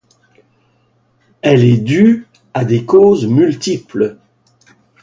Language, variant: French, Français de métropole